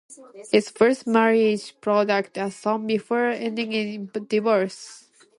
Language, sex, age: English, female, under 19